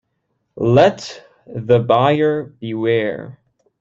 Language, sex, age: English, male, 19-29